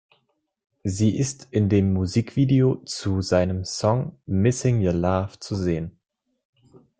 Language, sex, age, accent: German, male, 19-29, Schweizerdeutsch